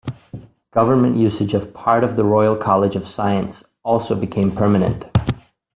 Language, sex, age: English, male, 19-29